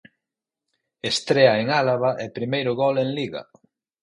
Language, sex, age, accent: Galician, male, 50-59, Normativo (estándar)